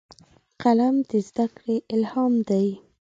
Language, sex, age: Pashto, female, 19-29